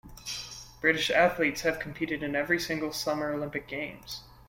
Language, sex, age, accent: English, male, 19-29, United States English